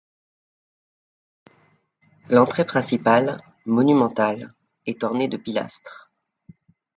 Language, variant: French, Français de métropole